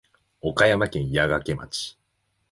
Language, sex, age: Japanese, male, 19-29